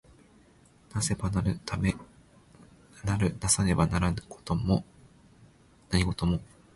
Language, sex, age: Japanese, male, 19-29